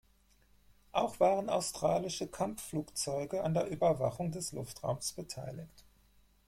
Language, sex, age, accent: German, male, 40-49, Deutschland Deutsch